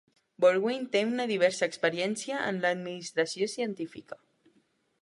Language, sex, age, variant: Catalan, male, 19-29, Central